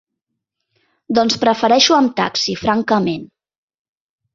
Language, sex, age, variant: Catalan, female, 40-49, Central